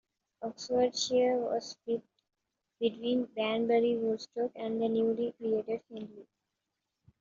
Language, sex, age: English, female, 19-29